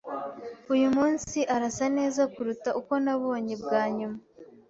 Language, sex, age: Kinyarwanda, female, 19-29